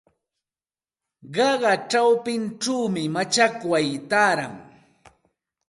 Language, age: Santa Ana de Tusi Pasco Quechua, 40-49